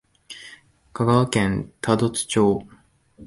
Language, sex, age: Japanese, male, 19-29